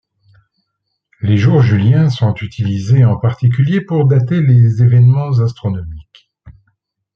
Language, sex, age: French, male, 40-49